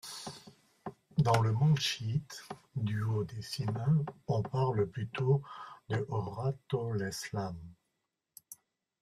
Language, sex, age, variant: French, male, 60-69, Français de métropole